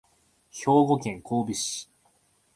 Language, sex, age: Japanese, male, 19-29